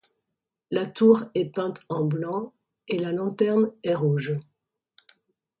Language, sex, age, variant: French, female, 50-59, Français de métropole